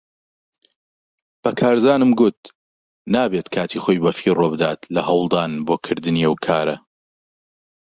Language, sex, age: Central Kurdish, male, 40-49